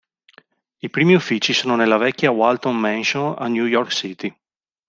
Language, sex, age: Italian, male, 40-49